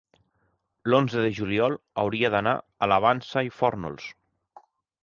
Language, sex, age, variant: Catalan, male, 30-39, Central